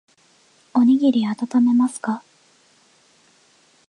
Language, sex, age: Japanese, female, 19-29